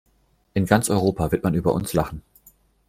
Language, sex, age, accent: German, male, 19-29, Deutschland Deutsch